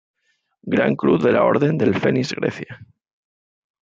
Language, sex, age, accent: Spanish, male, 40-49, España: Sur peninsular (Andalucia, Extremadura, Murcia)